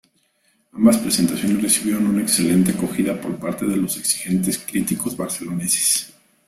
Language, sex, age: Spanish, male, 40-49